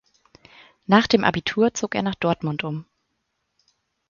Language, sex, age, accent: German, female, 30-39, Deutschland Deutsch